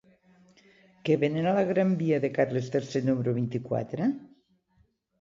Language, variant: Catalan, Nord-Occidental